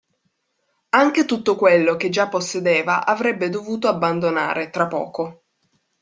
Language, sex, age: Italian, female, 19-29